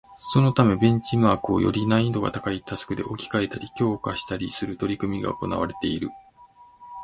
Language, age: Japanese, 50-59